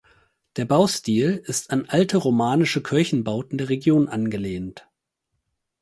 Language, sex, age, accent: German, male, 30-39, Deutschland Deutsch